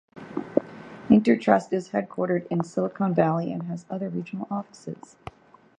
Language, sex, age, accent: English, female, 30-39, United States English